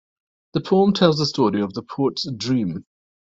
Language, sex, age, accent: English, male, 40-49, Scottish English